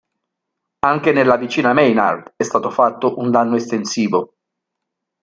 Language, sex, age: Italian, male, 40-49